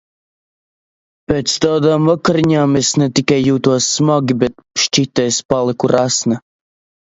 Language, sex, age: Latvian, male, 19-29